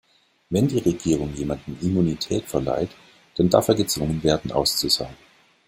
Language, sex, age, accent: German, male, 50-59, Deutschland Deutsch